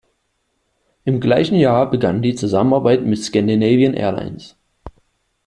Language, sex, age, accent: German, male, 19-29, Deutschland Deutsch